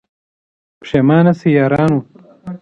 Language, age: Pashto, 30-39